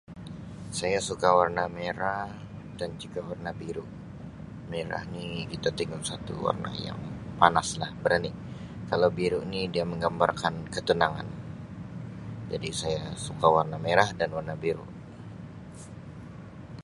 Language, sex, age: Sabah Malay, male, 19-29